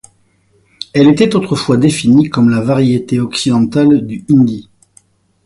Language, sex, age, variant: French, male, 50-59, Français de métropole